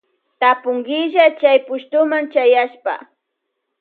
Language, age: Loja Highland Quichua, 40-49